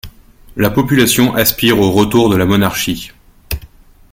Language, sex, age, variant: French, male, 30-39, Français de métropole